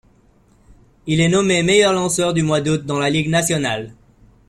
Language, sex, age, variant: French, male, 30-39, Français de métropole